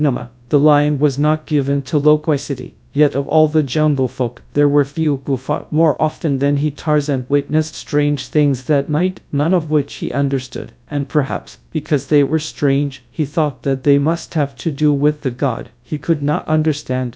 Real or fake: fake